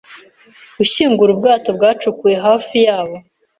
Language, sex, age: Kinyarwanda, female, 19-29